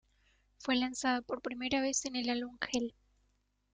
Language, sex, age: Spanish, female, 19-29